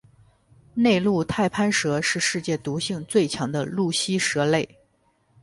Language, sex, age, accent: Chinese, male, 19-29, 出生地：北京市